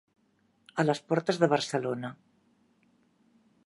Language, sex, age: Catalan, female, 60-69